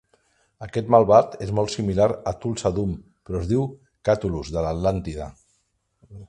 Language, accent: Catalan, aprenent (recent, des del castellà)